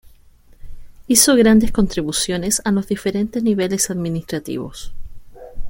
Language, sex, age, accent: Spanish, female, 19-29, Chileno: Chile, Cuyo